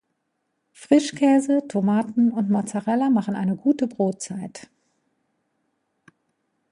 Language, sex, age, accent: German, female, 50-59, Deutschland Deutsch